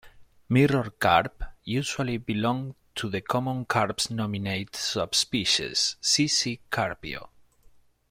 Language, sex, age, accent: English, male, 30-39, United States English